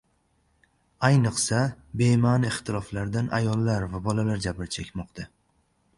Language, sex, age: Uzbek, male, 19-29